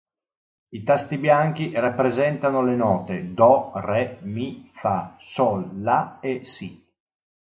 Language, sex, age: Italian, male, 60-69